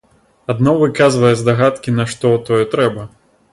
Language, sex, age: Belarusian, male, 30-39